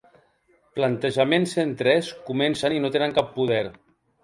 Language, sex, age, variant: Catalan, male, 50-59, Balear